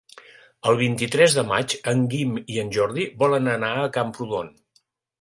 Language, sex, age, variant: Catalan, male, 60-69, Central